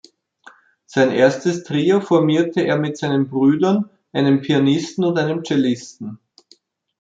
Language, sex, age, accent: German, male, 40-49, Österreichisches Deutsch